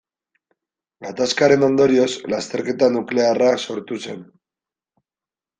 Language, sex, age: Basque, male, 19-29